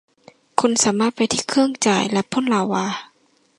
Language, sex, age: Thai, female, 19-29